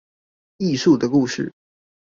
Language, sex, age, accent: Chinese, male, under 19, 出生地：新北市